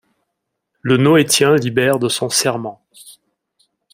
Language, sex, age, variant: French, male, 40-49, Français de métropole